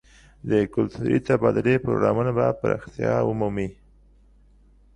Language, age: Pashto, 40-49